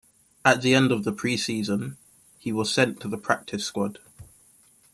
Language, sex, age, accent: English, male, 30-39, England English